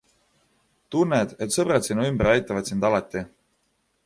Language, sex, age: Estonian, male, 19-29